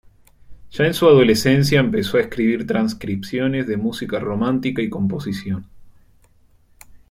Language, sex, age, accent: Spanish, male, 19-29, Rioplatense: Argentina, Uruguay, este de Bolivia, Paraguay